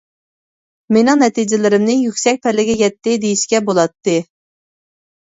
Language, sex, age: Uyghur, female, 30-39